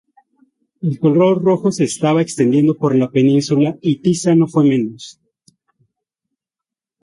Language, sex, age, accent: Spanish, male, 19-29, México